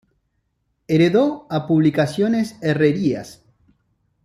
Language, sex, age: Spanish, male, 30-39